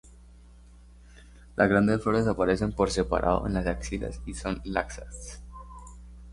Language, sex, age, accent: Spanish, male, under 19, Caribe: Cuba, Venezuela, Puerto Rico, República Dominicana, Panamá, Colombia caribeña, México caribeño, Costa del golfo de México